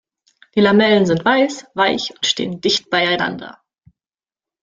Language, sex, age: German, female, 19-29